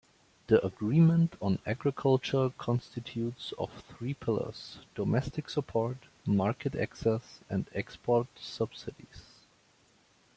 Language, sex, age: English, male, 19-29